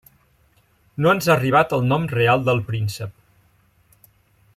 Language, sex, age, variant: Catalan, male, 50-59, Central